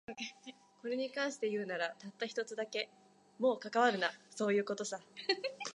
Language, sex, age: Japanese, female, 19-29